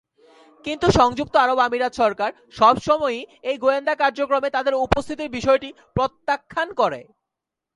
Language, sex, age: Bengali, male, 19-29